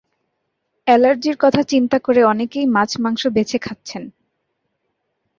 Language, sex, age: Bengali, female, 19-29